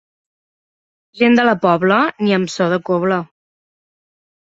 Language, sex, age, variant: Catalan, female, 19-29, Central